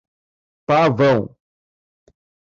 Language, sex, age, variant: Portuguese, male, 30-39, Portuguese (Brasil)